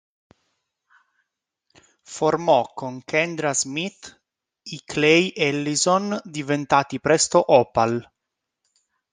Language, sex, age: Italian, male, 30-39